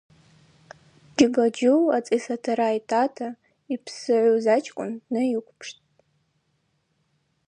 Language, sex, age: Abaza, female, 19-29